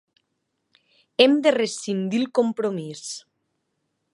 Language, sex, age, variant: Catalan, female, 19-29, Nord-Occidental